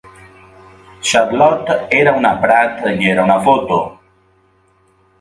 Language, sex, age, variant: Catalan, male, 40-49, Valencià meridional